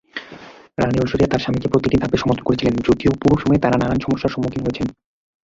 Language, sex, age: Bengali, male, 19-29